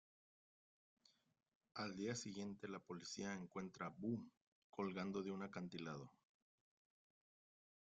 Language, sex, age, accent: Spanish, male, 30-39, México